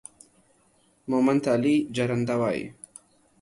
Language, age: Pashto, 19-29